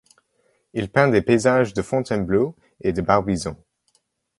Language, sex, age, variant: French, male, 19-29, Français de métropole